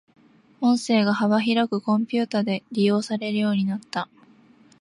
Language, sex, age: Japanese, female, 19-29